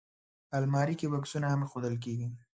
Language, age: Pashto, under 19